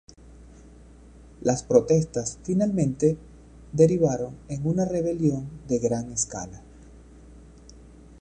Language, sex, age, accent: Spanish, male, 30-39, Andino-Pacífico: Colombia, Perú, Ecuador, oeste de Bolivia y Venezuela andina